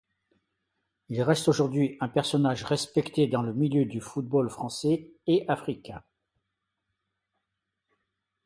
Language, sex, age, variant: French, male, 70-79, Français de métropole